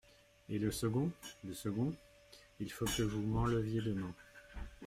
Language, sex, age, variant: French, male, 30-39, Français de métropole